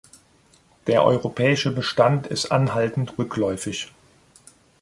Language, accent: German, Deutschland Deutsch